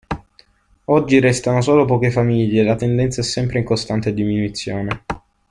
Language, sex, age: Italian, male, under 19